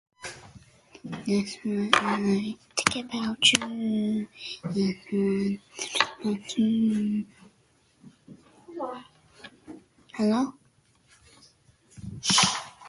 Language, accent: English, Australian English